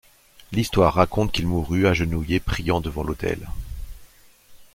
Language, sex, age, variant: French, male, 40-49, Français de métropole